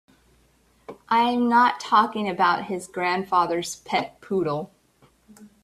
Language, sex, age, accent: English, female, 40-49, United States English